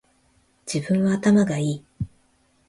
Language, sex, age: Japanese, female, 30-39